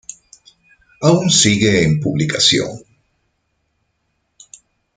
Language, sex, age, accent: Spanish, male, 50-59, Caribe: Cuba, Venezuela, Puerto Rico, República Dominicana, Panamá, Colombia caribeña, México caribeño, Costa del golfo de México